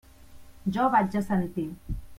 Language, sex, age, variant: Catalan, female, 30-39, Central